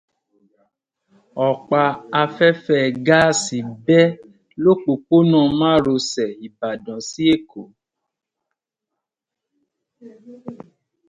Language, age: Yoruba, 30-39